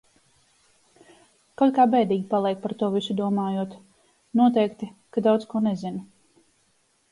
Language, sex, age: Latvian, female, 30-39